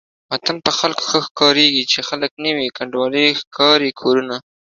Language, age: Pashto, 19-29